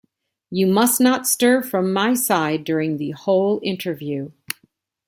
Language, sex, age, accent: English, female, 60-69, United States English